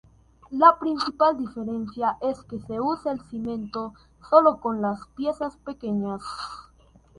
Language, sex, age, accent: Spanish, male, under 19, Andino-Pacífico: Colombia, Perú, Ecuador, oeste de Bolivia y Venezuela andina